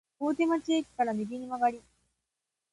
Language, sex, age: Japanese, female, 19-29